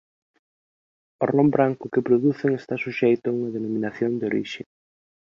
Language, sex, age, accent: Galician, male, 19-29, Normativo (estándar)